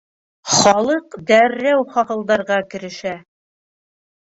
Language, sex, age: Bashkir, female, 19-29